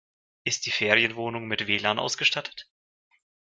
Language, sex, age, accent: German, male, 19-29, Russisch Deutsch